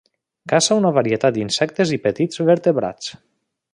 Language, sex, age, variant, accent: Catalan, male, 30-39, Valencià meridional, valencià